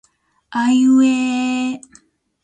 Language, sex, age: Japanese, female, 30-39